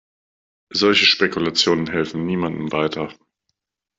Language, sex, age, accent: German, male, 30-39, Deutschland Deutsch